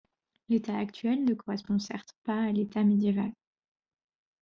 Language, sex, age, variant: French, female, 19-29, Français de métropole